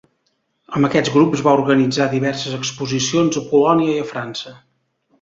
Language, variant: Catalan, Central